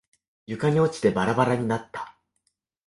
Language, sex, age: Japanese, male, 19-29